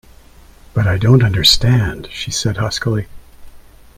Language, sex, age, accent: English, male, 60-69, Canadian English